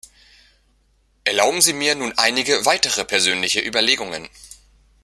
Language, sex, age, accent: German, male, 30-39, Deutschland Deutsch